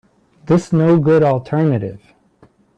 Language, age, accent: English, 19-29, United States English